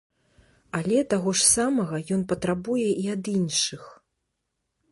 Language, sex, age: Belarusian, female, 40-49